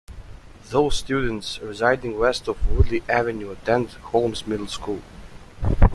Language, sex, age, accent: English, male, 19-29, United States English